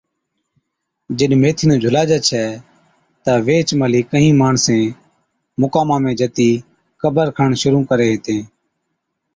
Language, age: Od, 30-39